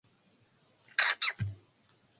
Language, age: English, 19-29